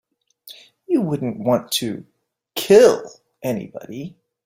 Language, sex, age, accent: English, male, 40-49, United States English